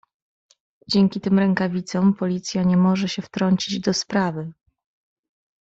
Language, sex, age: Polish, female, 30-39